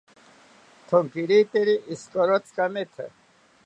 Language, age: South Ucayali Ashéninka, 60-69